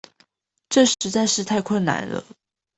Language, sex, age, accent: Chinese, female, 19-29, 出生地：臺北市